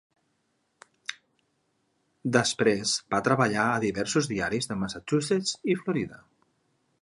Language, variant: Catalan, Central